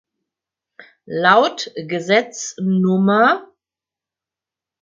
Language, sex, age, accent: German, female, 60-69, Deutschland Deutsch